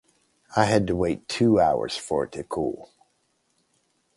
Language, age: English, 50-59